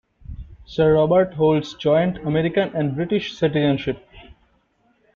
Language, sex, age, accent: English, male, 19-29, India and South Asia (India, Pakistan, Sri Lanka)